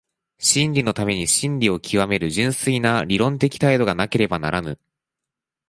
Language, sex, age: Japanese, male, 19-29